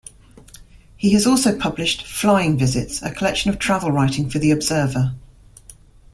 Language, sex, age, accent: English, female, 50-59, England English